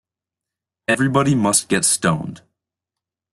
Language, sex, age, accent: English, male, 19-29, United States English